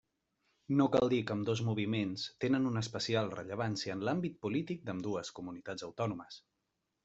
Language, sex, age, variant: Catalan, male, 30-39, Central